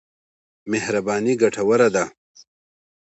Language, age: Pashto, 40-49